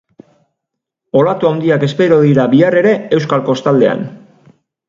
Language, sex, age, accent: Basque, male, 40-49, Erdialdekoa edo Nafarra (Gipuzkoa, Nafarroa)